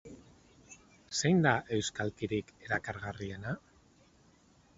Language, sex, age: Basque, male, 40-49